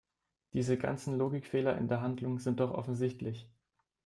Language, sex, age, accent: German, male, 19-29, Deutschland Deutsch